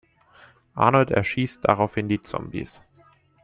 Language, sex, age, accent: German, male, under 19, Deutschland Deutsch